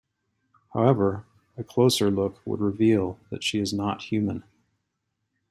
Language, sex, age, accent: English, male, 40-49, United States English